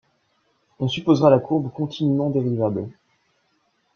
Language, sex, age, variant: French, male, 19-29, Français de métropole